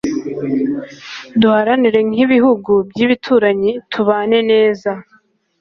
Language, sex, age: Kinyarwanda, female, under 19